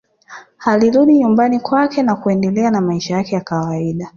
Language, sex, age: Swahili, female, 19-29